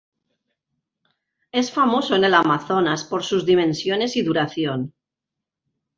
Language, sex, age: Spanish, female, 50-59